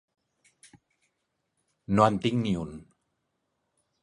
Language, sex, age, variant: Catalan, male, 40-49, Central